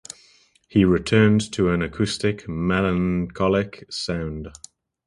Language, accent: English, England English